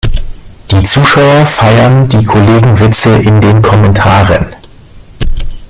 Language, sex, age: German, male, 50-59